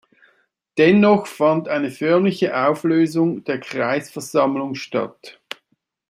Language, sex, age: German, male, 60-69